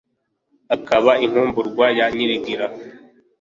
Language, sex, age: Kinyarwanda, male, 19-29